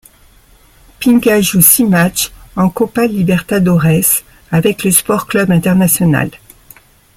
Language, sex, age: French, male, 60-69